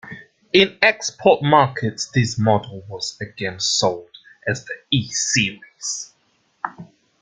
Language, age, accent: English, 19-29, England English